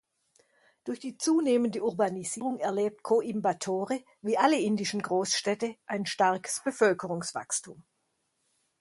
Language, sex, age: German, female, 60-69